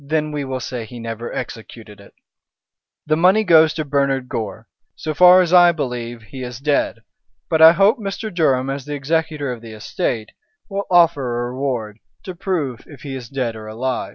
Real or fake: real